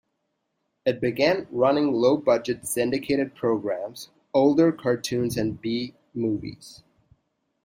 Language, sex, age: English, male, 19-29